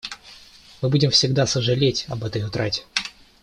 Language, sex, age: Russian, male, under 19